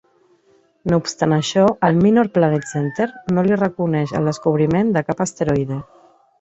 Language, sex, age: Catalan, female, 40-49